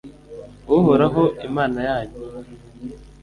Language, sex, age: Kinyarwanda, male, 19-29